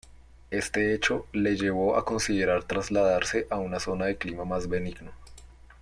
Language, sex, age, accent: Spanish, male, 19-29, Andino-Pacífico: Colombia, Perú, Ecuador, oeste de Bolivia y Venezuela andina